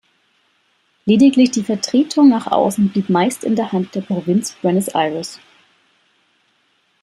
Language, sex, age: German, female, 30-39